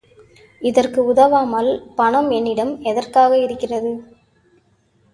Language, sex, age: Tamil, female, 19-29